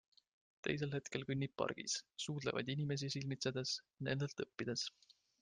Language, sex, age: Estonian, male, 19-29